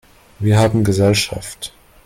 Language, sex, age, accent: German, male, under 19, Deutschland Deutsch